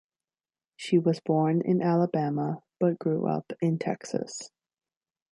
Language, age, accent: English, 30-39, United States English